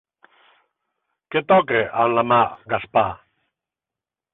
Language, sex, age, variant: Catalan, male, 50-59, Septentrional